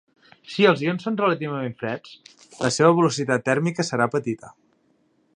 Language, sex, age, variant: Catalan, male, 30-39, Central